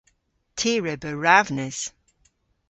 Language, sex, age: Cornish, female, 40-49